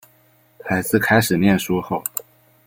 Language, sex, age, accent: Chinese, male, under 19, 出生地：浙江省